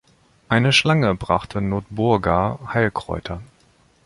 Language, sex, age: German, male, 30-39